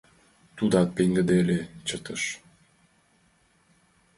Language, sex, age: Mari, male, under 19